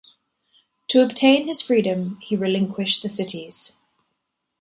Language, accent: English, England English